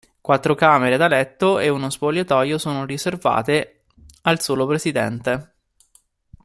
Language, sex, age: Italian, male, 19-29